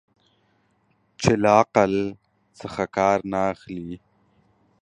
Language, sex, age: Pashto, male, 19-29